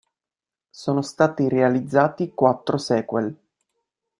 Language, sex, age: Italian, male, 19-29